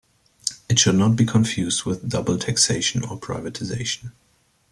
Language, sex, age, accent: English, male, 19-29, United States English